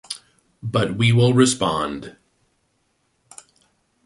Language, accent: English, United States English